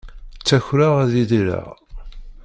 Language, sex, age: Kabyle, male, 50-59